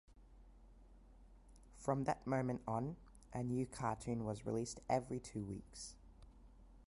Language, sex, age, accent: English, male, under 19, Australian English